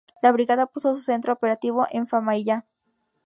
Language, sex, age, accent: Spanish, female, 19-29, México